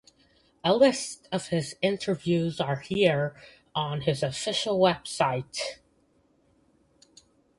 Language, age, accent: English, under 19, United States English